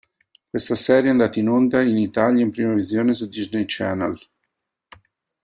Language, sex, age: Italian, male, 30-39